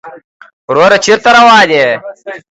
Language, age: Pashto, 19-29